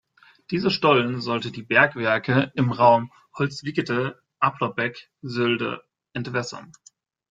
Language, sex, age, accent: German, male, 19-29, Deutschland Deutsch